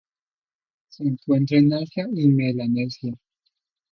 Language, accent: Spanish, Andino-Pacífico: Colombia, Perú, Ecuador, oeste de Bolivia y Venezuela andina